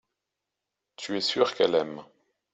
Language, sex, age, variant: French, male, 30-39, Français de métropole